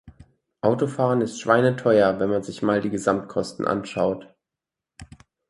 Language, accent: German, Deutschland Deutsch